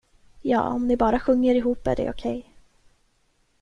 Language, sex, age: Swedish, female, 19-29